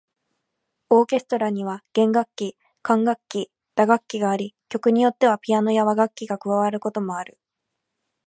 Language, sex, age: Japanese, female, 19-29